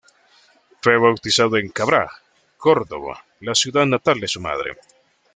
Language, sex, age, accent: Spanish, male, 30-39, América central